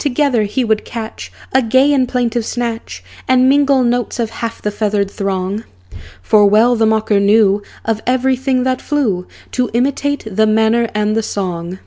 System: none